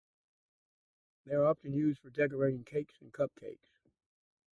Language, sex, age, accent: English, male, 60-69, United States English